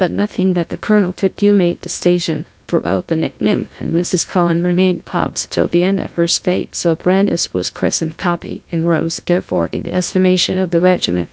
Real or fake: fake